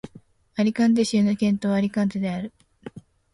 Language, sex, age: Japanese, female, under 19